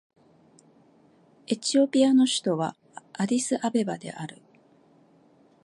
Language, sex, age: Japanese, female, 50-59